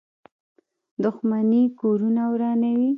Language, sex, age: Pashto, female, 19-29